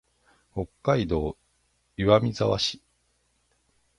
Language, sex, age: Japanese, male, 40-49